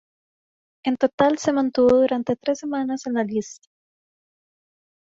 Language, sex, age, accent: Spanish, female, under 19, América central